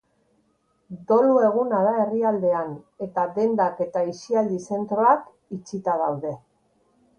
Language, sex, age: Basque, female, 60-69